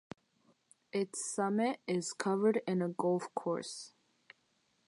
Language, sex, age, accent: English, female, under 19, United States English